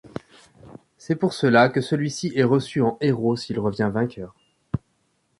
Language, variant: French, Français de métropole